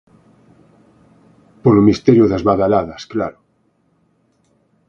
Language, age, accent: Galician, 50-59, Central (gheada)